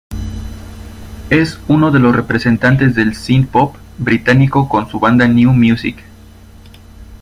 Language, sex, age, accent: Spanish, male, 19-29, México